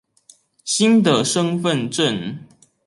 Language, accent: Chinese, 出生地：臺中市